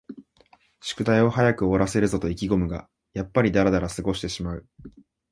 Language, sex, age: Japanese, male, 19-29